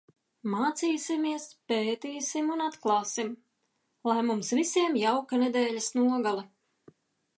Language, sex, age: Latvian, female, 40-49